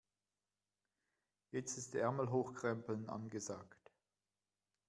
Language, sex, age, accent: German, male, 50-59, Schweizerdeutsch